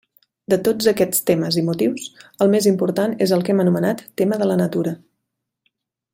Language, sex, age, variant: Catalan, female, 30-39, Central